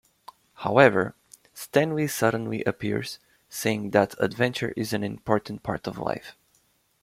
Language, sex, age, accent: English, male, 19-29, United States English